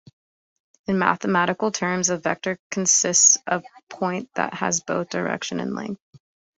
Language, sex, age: English, female, 19-29